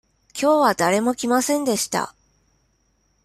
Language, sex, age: Japanese, female, 19-29